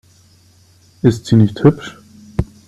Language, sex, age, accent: German, male, 30-39, Deutschland Deutsch